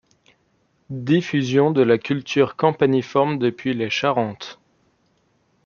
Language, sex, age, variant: French, male, 19-29, Français de métropole